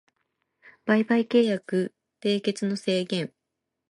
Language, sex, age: Japanese, female, 30-39